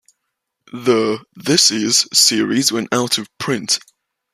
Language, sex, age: English, male, under 19